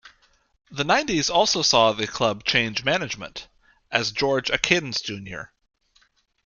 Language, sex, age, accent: English, male, 30-39, Canadian English